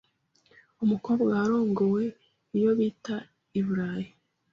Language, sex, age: Kinyarwanda, female, 50-59